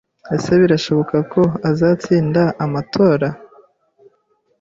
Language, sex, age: Kinyarwanda, female, 30-39